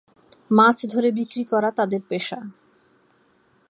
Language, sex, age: Bengali, female, 40-49